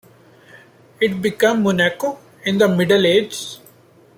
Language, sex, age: English, male, 30-39